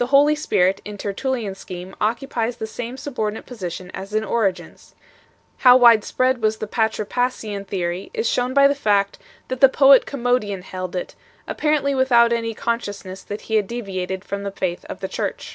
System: none